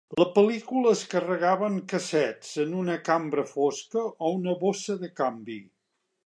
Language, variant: Catalan, Central